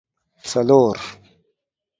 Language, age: Pashto, 30-39